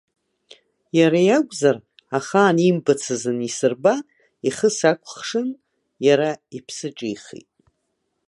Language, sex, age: Abkhazian, female, 60-69